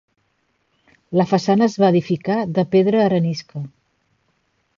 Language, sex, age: Catalan, female, 50-59